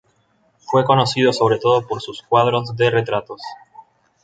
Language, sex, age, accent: Spanish, male, 19-29, Caribe: Cuba, Venezuela, Puerto Rico, República Dominicana, Panamá, Colombia caribeña, México caribeño, Costa del golfo de México